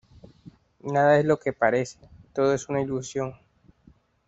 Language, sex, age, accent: Spanish, male, 19-29, Caribe: Cuba, Venezuela, Puerto Rico, República Dominicana, Panamá, Colombia caribeña, México caribeño, Costa del golfo de México